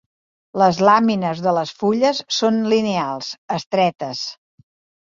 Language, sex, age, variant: Catalan, female, 60-69, Central